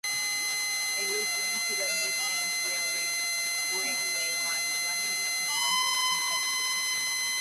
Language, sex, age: English, female, under 19